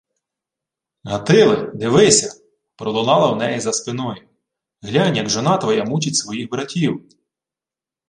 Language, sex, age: Ukrainian, male, 30-39